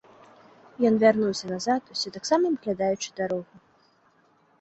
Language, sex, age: Belarusian, female, 19-29